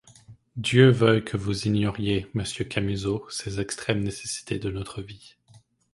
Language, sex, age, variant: French, male, 19-29, Français de métropole